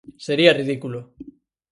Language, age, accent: Galician, 19-29, Atlántico (seseo e gheada)